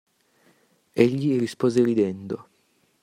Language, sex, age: Italian, male, under 19